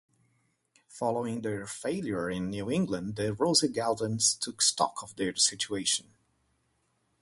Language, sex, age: English, male, 30-39